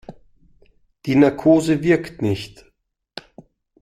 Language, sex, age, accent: German, male, 30-39, Österreichisches Deutsch